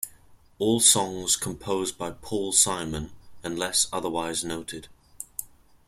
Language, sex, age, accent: English, male, under 19, England English